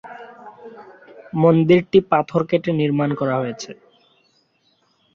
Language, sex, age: Bengali, male, under 19